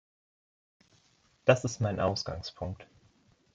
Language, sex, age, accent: German, male, 19-29, Deutschland Deutsch